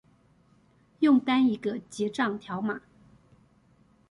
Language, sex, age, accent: Chinese, female, 40-49, 出生地：臺北市